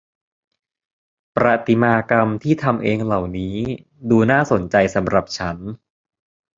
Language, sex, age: Thai, male, 19-29